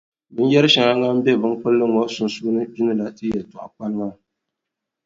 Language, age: Dagbani, 30-39